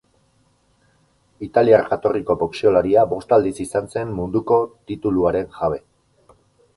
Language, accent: Basque, Erdialdekoa edo Nafarra (Gipuzkoa, Nafarroa)